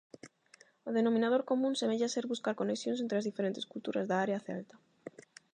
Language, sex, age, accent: Galician, female, 19-29, Atlántico (seseo e gheada); Normativo (estándar); Neofalante